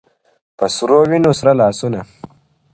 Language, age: Pashto, under 19